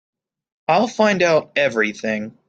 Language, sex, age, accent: English, male, 19-29, United States English